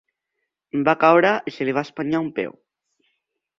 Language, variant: Catalan, Central